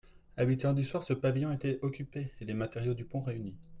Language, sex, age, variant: French, male, 30-39, Français de métropole